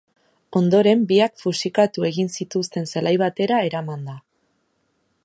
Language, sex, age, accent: Basque, female, 19-29, Erdialdekoa edo Nafarra (Gipuzkoa, Nafarroa)